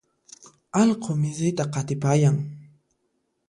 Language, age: Puno Quechua, 19-29